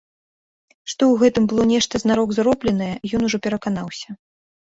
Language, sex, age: Belarusian, female, 19-29